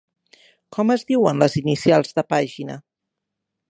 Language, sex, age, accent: Catalan, female, 50-59, central; septentrional